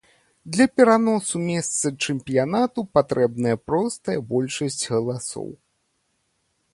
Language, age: Belarusian, 30-39